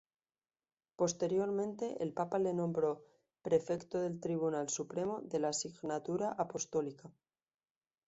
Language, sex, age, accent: Spanish, female, 19-29, España: Centro-Sur peninsular (Madrid, Toledo, Castilla-La Mancha)